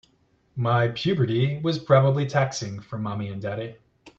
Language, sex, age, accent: English, male, 40-49, United States English